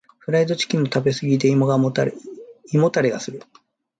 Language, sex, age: Japanese, male, 50-59